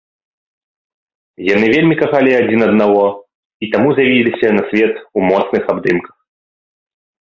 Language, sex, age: Belarusian, male, 19-29